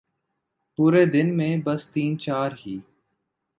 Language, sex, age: Urdu, male, 19-29